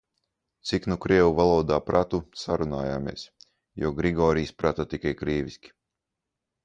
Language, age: Latvian, 19-29